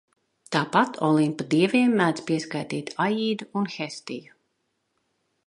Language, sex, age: Latvian, female, 30-39